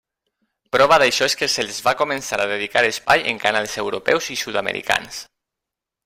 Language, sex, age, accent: Catalan, male, 40-49, valencià